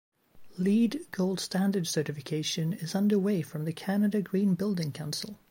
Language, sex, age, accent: English, female, 30-39, United States English